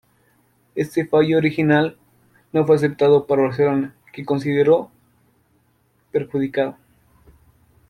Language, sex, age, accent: Spanish, male, 19-29, Andino-Pacífico: Colombia, Perú, Ecuador, oeste de Bolivia y Venezuela andina